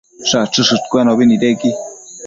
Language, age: Matsés, 19-29